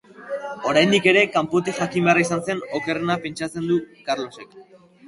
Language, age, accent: Basque, under 19, Mendebalekoa (Araba, Bizkaia, Gipuzkoako mendebaleko herri batzuk)